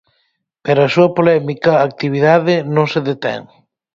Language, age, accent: Galician, 19-29, Oriental (común en zona oriental)